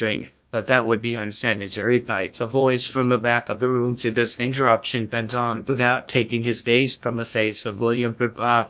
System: TTS, GlowTTS